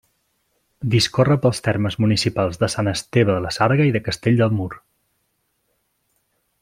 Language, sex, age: Catalan, male, 40-49